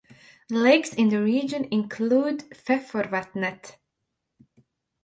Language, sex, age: English, female, 30-39